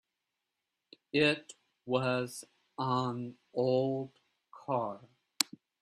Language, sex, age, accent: English, male, 40-49, United States English